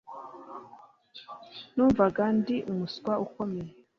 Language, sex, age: Kinyarwanda, female, 30-39